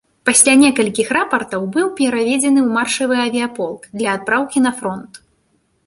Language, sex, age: Belarusian, female, 19-29